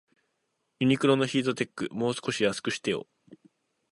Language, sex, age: Japanese, male, 19-29